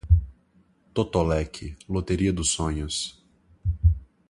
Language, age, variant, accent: Portuguese, 19-29, Portuguese (Brasil), Mineiro